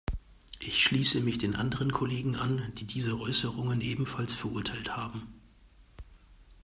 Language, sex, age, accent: German, male, 40-49, Deutschland Deutsch